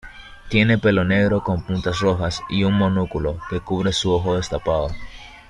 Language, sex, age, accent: Spanish, male, 19-29, México